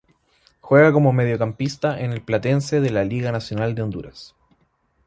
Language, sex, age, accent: Spanish, male, 19-29, Chileno: Chile, Cuyo